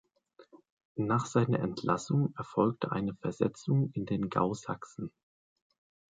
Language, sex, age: German, male, 30-39